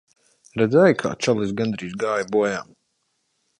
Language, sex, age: Latvian, male, 30-39